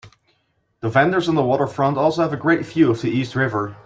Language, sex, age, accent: English, male, 19-29, United States English